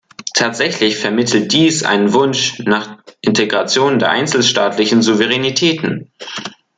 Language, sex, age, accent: German, male, under 19, Deutschland Deutsch